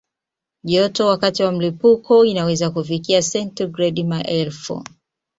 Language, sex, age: Swahili, female, 30-39